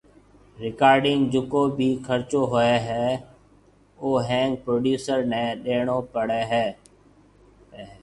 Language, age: Marwari (Pakistan), 30-39